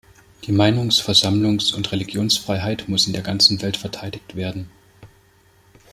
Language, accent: German, Deutschland Deutsch